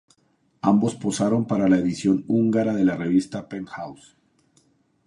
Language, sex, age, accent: Spanish, male, 50-59, Andino-Pacífico: Colombia, Perú, Ecuador, oeste de Bolivia y Venezuela andina